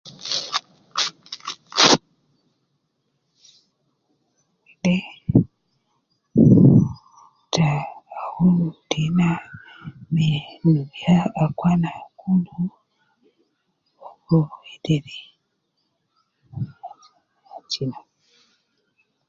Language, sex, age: Nubi, female, 60-69